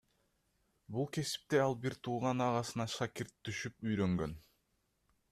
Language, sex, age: Kyrgyz, male, 19-29